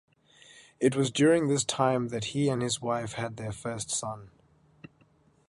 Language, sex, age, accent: English, male, 19-29, Southern African (South Africa, Zimbabwe, Namibia)